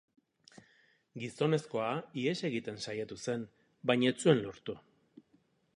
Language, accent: Basque, Erdialdekoa edo Nafarra (Gipuzkoa, Nafarroa)